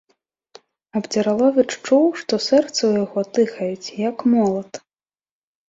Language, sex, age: Belarusian, female, 19-29